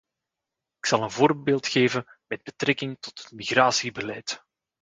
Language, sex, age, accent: Dutch, male, 40-49, Belgisch Nederlands